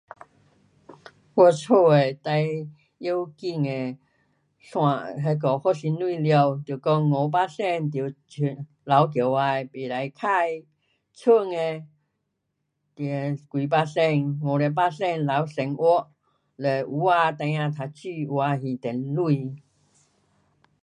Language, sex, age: Pu-Xian Chinese, female, 70-79